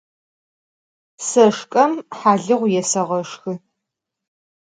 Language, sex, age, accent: Adyghe, female, 40-49, Кıэмгуй (Çemguy)